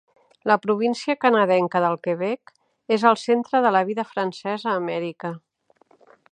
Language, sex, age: Catalan, female, 50-59